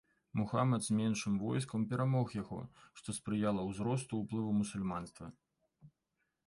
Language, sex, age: Belarusian, male, 19-29